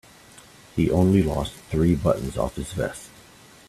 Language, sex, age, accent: English, male, 40-49, United States English